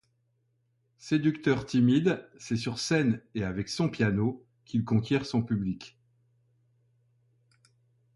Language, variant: French, Français de métropole